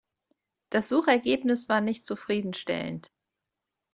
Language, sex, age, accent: German, female, 30-39, Deutschland Deutsch